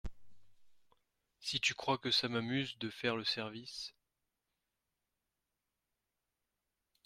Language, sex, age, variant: French, male, 19-29, Français de métropole